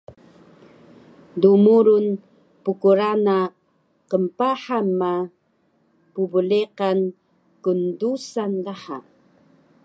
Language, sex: Taroko, female